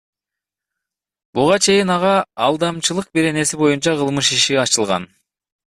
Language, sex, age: Kyrgyz, male, 30-39